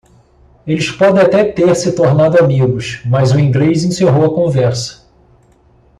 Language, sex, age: Portuguese, male, 40-49